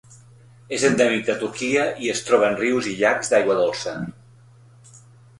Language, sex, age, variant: Catalan, male, 50-59, Central